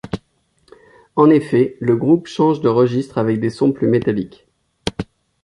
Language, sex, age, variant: French, male, 40-49, Français de métropole